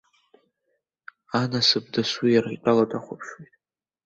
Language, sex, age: Abkhazian, male, under 19